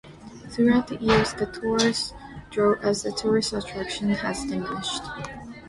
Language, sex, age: English, female, 19-29